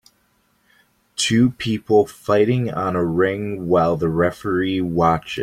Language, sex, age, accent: English, male, 30-39, United States English